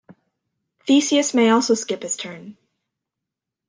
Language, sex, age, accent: English, female, under 19, Canadian English